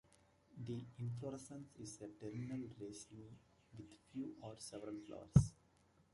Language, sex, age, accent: English, male, 19-29, United States English